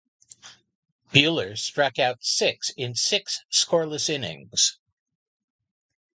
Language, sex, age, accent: English, male, 60-69, United States English